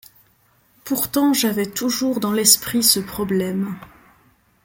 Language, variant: French, Français de métropole